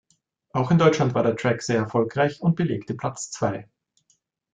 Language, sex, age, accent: German, male, 30-39, Österreichisches Deutsch